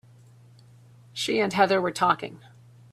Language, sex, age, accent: English, female, 50-59, Canadian English